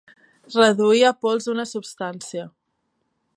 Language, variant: Catalan, Central